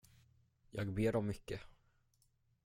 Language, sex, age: Swedish, male, under 19